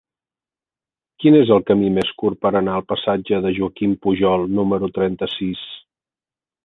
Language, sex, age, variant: Catalan, male, 50-59, Central